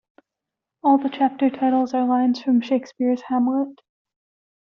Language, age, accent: English, 19-29, United States English